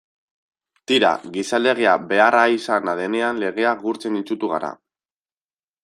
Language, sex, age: Basque, male, 19-29